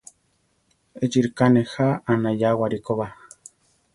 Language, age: Central Tarahumara, 19-29